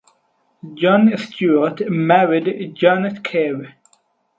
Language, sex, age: English, male, 19-29